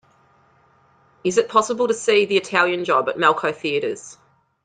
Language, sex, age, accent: English, female, 30-39, Australian English